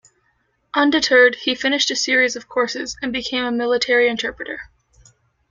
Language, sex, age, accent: English, female, 19-29, United States English